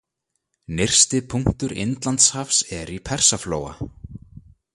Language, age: Icelandic, 30-39